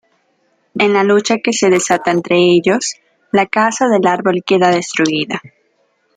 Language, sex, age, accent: Spanish, female, under 19, Andino-Pacífico: Colombia, Perú, Ecuador, oeste de Bolivia y Venezuela andina